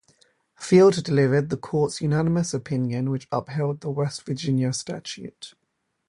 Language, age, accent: English, 19-29, England English; London English